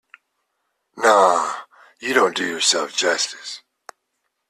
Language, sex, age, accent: English, male, 50-59, England English